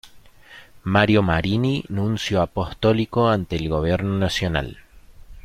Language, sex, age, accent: Spanish, male, 30-39, Rioplatense: Argentina, Uruguay, este de Bolivia, Paraguay